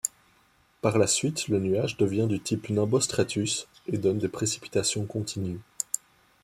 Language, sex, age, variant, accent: French, male, 19-29, Français d'Europe, Français de Belgique